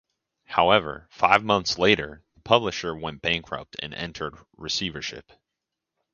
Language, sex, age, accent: English, male, 19-29, United States English